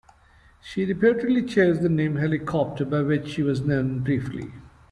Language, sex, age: English, male, 50-59